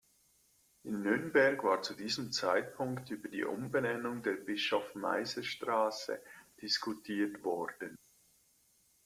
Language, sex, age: German, male, 40-49